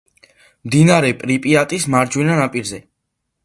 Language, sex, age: Georgian, male, 19-29